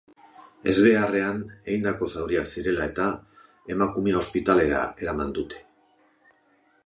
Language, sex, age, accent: Basque, male, 60-69, Mendebalekoa (Araba, Bizkaia, Gipuzkoako mendebaleko herri batzuk)